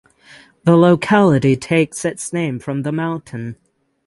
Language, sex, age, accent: English, male, 19-29, United States English; England English